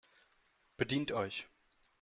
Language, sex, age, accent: German, male, 19-29, Deutschland Deutsch